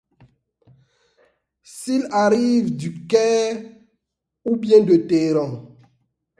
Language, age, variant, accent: French, 30-39, Français d'Afrique subsaharienne et des îles africaines, Français de Côte d’Ivoire